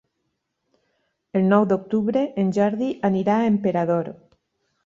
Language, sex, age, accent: Catalan, female, 50-59, valencià